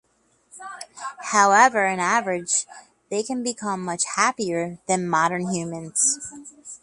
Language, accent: English, United States English